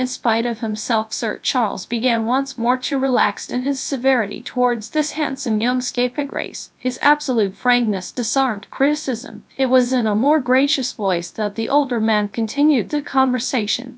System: TTS, GradTTS